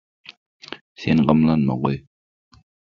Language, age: Turkmen, 19-29